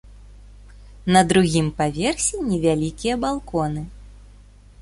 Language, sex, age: Belarusian, female, 30-39